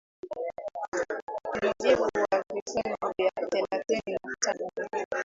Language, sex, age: Swahili, female, 19-29